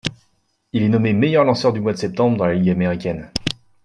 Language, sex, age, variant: French, male, 19-29, Français de métropole